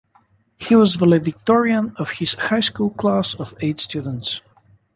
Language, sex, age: English, male, 19-29